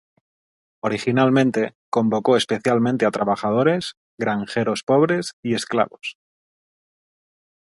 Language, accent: Spanish, España: Norte peninsular (Asturias, Castilla y León, Cantabria, País Vasco, Navarra, Aragón, La Rioja, Guadalajara, Cuenca)